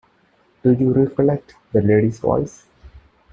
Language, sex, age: English, male, 19-29